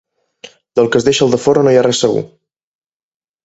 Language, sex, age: Catalan, male, 19-29